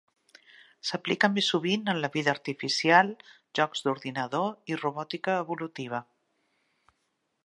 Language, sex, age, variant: Catalan, female, 50-59, Central